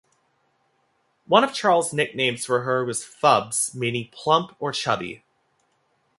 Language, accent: English, United States English